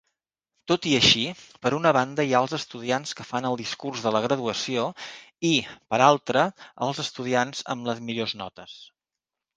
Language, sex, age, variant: Catalan, male, 50-59, Central